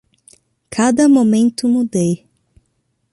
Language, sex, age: Portuguese, female, 30-39